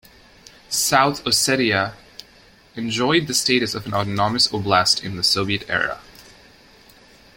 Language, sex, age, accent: English, male, 19-29, United States English